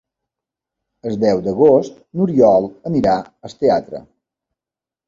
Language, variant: Catalan, Balear